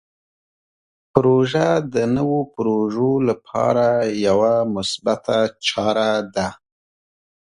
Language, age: Pashto, 40-49